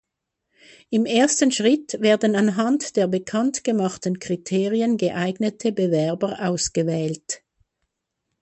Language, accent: German, Schweizerdeutsch